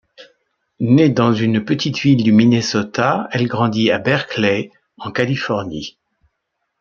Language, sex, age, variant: French, male, 60-69, Français de métropole